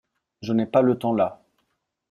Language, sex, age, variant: French, male, 40-49, Français de métropole